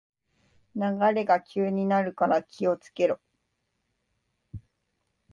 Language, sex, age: Japanese, female, 19-29